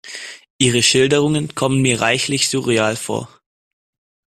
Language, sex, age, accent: German, male, under 19, Deutschland Deutsch